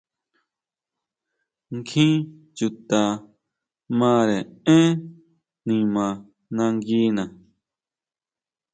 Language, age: Huautla Mazatec, 19-29